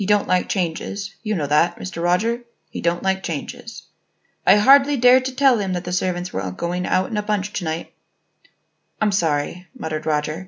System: none